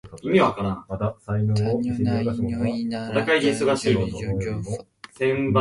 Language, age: English, under 19